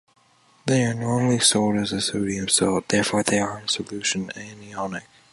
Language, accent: English, United States English